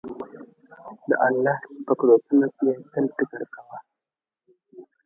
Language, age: Pashto, under 19